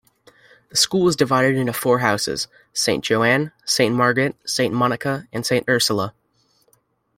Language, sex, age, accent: English, male, under 19, United States English